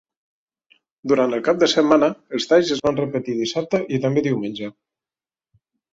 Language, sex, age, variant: Catalan, male, 40-49, Central